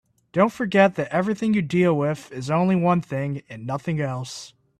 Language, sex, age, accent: English, male, 19-29, United States English